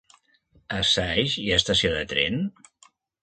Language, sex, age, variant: Catalan, male, 60-69, Nord-Occidental